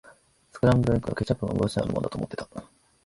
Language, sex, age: Japanese, male, 19-29